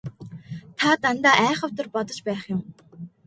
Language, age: Mongolian, 19-29